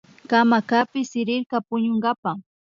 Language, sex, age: Imbabura Highland Quichua, female, 19-29